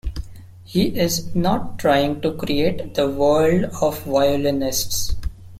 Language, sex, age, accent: English, male, 19-29, India and South Asia (India, Pakistan, Sri Lanka)